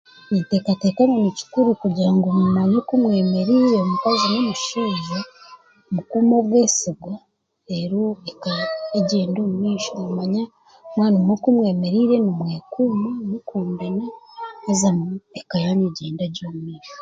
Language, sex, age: Chiga, male, 30-39